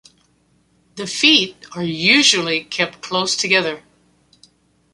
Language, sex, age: English, female, 70-79